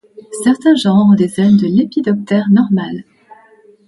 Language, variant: French, Français de métropole